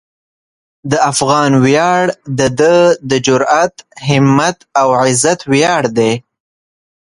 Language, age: Pashto, 19-29